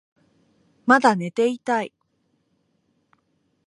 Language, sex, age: Japanese, female, 19-29